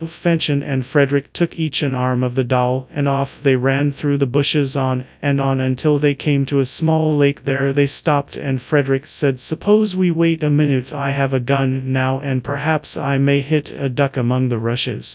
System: TTS, FastPitch